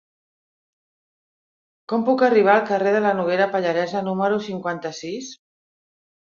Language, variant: Catalan, Central